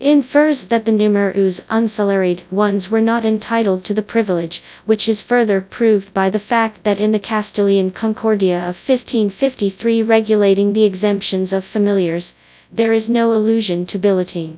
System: TTS, FastPitch